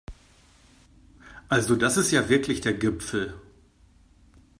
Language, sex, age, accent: German, male, 50-59, Deutschland Deutsch